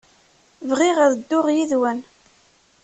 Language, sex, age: Kabyle, female, 30-39